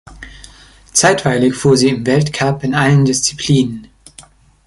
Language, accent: German, Deutschland Deutsch